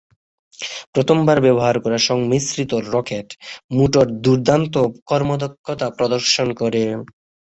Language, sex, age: Bengali, male, 19-29